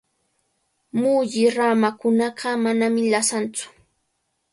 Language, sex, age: Cajatambo North Lima Quechua, female, 19-29